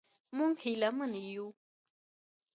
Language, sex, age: Pashto, female, under 19